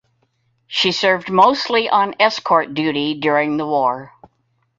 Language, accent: English, United States English